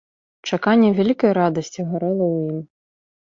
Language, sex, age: Belarusian, female, 19-29